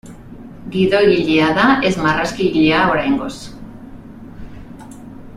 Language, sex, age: Basque, female, 40-49